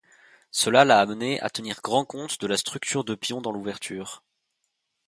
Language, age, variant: French, 19-29, Français de métropole